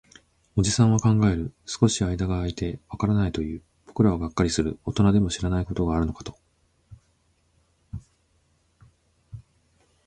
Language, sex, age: Japanese, male, 30-39